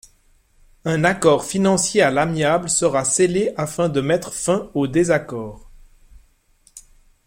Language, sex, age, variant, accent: French, male, 40-49, Français d'Europe, Français de Suisse